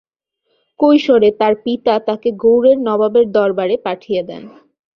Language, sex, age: Bengali, female, 19-29